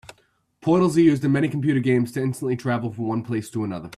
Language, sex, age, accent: English, male, 30-39, United States English